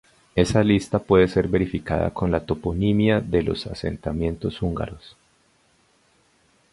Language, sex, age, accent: Spanish, male, 30-39, Andino-Pacífico: Colombia, Perú, Ecuador, oeste de Bolivia y Venezuela andina